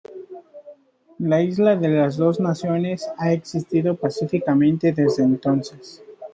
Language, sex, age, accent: Spanish, male, 19-29, México